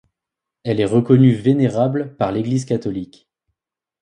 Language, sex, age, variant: French, male, 19-29, Français de métropole